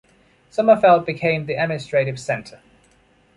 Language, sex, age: English, male, 19-29